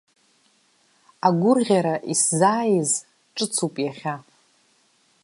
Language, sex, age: Abkhazian, female, 19-29